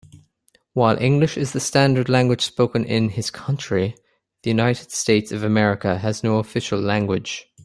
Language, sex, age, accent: English, male, 19-29, Irish English